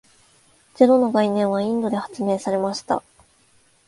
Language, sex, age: Japanese, female, 19-29